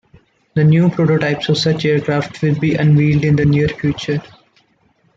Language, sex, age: English, male, 19-29